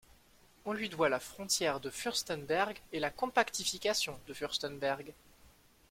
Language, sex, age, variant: French, male, 19-29, Français de métropole